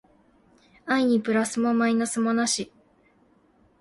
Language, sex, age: Japanese, female, 19-29